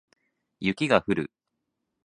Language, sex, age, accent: Japanese, male, 19-29, 関西弁